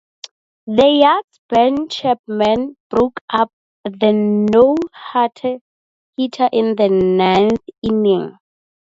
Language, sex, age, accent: English, female, 19-29, Southern African (South Africa, Zimbabwe, Namibia)